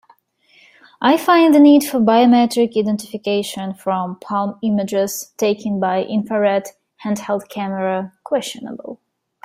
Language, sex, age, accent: English, female, 19-29, United States English